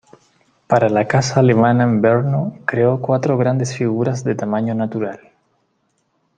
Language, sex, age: Spanish, male, 40-49